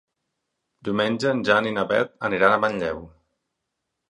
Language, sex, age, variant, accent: Catalan, male, 40-49, Nord-Occidental, Ebrenc